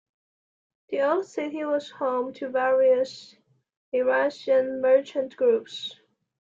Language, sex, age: English, male, 19-29